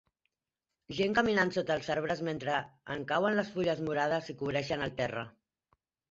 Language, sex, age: Catalan, female, 30-39